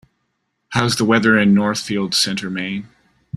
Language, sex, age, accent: English, male, 40-49, Canadian English